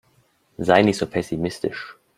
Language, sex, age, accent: German, male, 30-39, Deutschland Deutsch